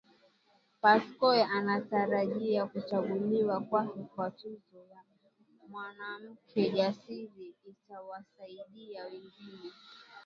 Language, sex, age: Swahili, female, 19-29